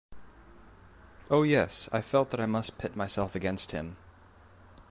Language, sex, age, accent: English, male, 30-39, New Zealand English